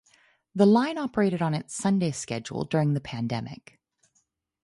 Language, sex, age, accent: English, female, 40-49, United States English